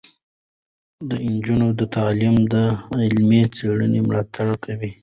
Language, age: Pashto, 19-29